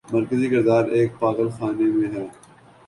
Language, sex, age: Urdu, male, 19-29